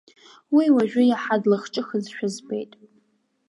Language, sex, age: Abkhazian, female, 19-29